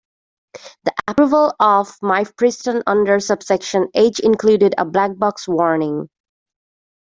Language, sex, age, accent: English, female, 19-29, England English